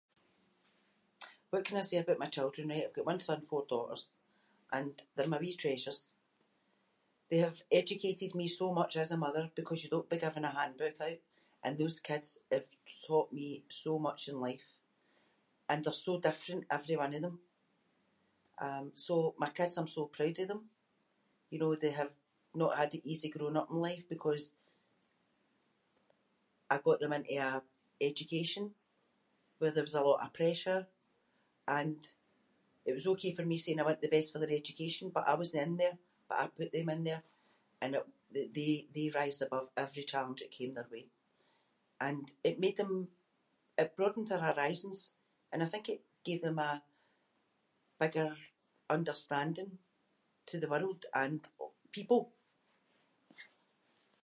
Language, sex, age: Scots, female, 60-69